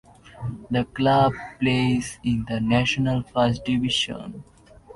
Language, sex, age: English, male, 19-29